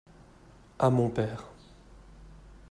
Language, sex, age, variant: French, male, 19-29, Français de métropole